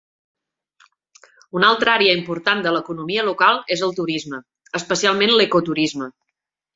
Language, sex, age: Catalan, female, 30-39